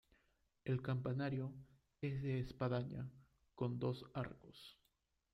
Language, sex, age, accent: Spanish, male, 19-29, Andino-Pacífico: Colombia, Perú, Ecuador, oeste de Bolivia y Venezuela andina